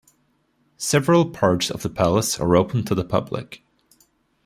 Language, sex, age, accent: English, male, 30-39, United States English